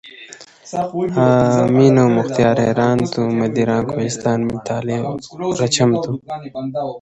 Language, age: Indus Kohistani, 19-29